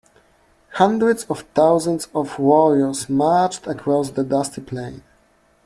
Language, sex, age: English, male, 30-39